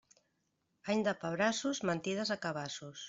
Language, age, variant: Catalan, 50-59, Central